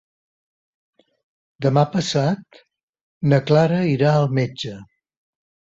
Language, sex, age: Catalan, male, 60-69